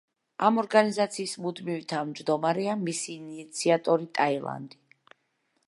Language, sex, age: Georgian, female, 40-49